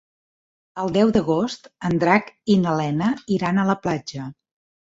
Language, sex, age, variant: Catalan, female, 50-59, Central